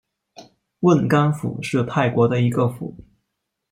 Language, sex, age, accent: Chinese, male, 19-29, 出生地：四川省